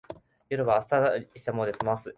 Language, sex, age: Japanese, male, 19-29